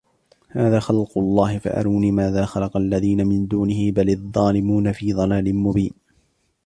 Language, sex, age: Arabic, male, 19-29